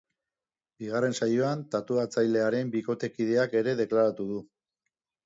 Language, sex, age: Basque, male, 40-49